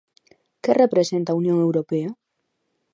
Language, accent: Galician, Normativo (estándar)